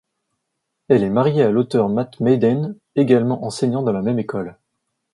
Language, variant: French, Français de métropole